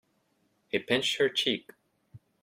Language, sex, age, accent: English, male, 19-29, United States English